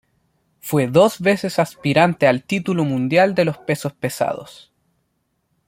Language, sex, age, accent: Spanish, male, 19-29, Chileno: Chile, Cuyo